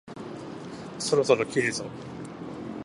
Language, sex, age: Japanese, male, 19-29